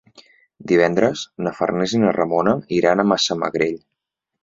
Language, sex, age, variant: Catalan, male, 19-29, Central